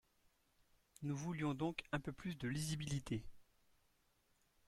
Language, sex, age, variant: French, male, 40-49, Français de métropole